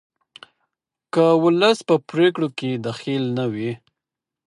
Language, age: Pashto, 30-39